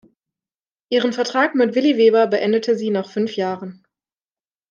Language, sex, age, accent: German, female, 19-29, Deutschland Deutsch